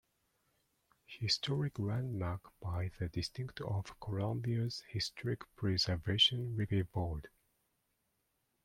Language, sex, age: English, male, 40-49